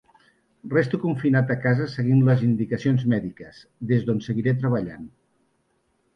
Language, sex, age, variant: Catalan, male, 50-59, Central